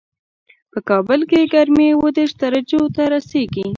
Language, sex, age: Pashto, female, under 19